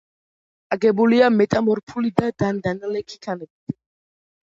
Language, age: Georgian, under 19